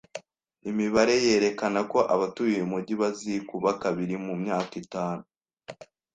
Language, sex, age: Kinyarwanda, male, under 19